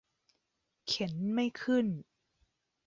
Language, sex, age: Thai, female, 30-39